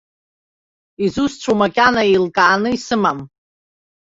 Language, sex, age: Abkhazian, female, 30-39